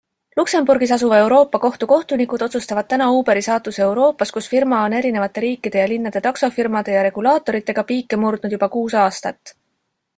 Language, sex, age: Estonian, female, 40-49